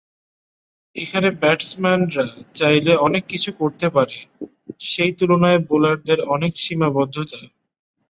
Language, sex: Bengali, male